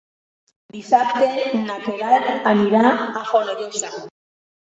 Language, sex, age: Catalan, female, 60-69